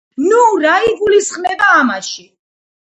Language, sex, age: Georgian, female, 40-49